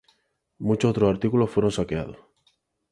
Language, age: Spanish, 19-29